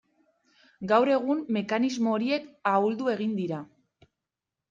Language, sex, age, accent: Basque, female, 19-29, Erdialdekoa edo Nafarra (Gipuzkoa, Nafarroa)